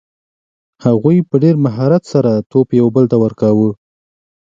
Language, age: Pashto, 19-29